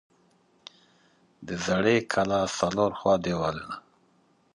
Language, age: Pashto, 50-59